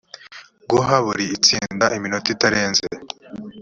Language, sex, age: Kinyarwanda, male, 19-29